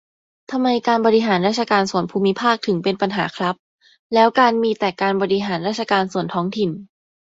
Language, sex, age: Thai, female, under 19